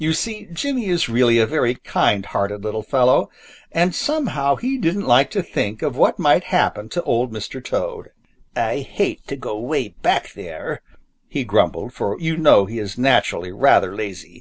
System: none